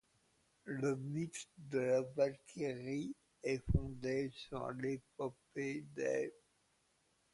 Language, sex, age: French, male, 60-69